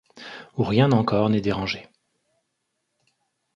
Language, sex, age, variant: French, male, 30-39, Français de métropole